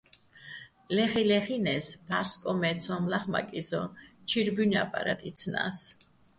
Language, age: Bats, 60-69